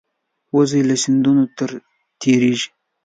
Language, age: Pashto, 19-29